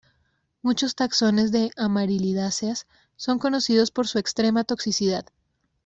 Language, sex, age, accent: Spanish, female, 19-29, Caribe: Cuba, Venezuela, Puerto Rico, República Dominicana, Panamá, Colombia caribeña, México caribeño, Costa del golfo de México